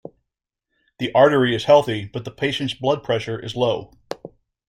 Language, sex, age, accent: English, male, 40-49, United States English